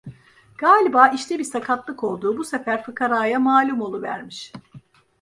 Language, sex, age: Turkish, female, 50-59